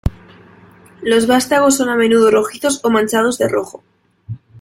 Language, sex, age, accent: Spanish, female, 19-29, España: Norte peninsular (Asturias, Castilla y León, Cantabria, País Vasco, Navarra, Aragón, La Rioja, Guadalajara, Cuenca)